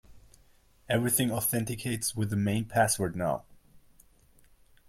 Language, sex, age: English, male, 30-39